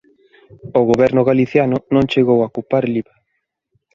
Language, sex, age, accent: Galician, male, 30-39, Normativo (estándar)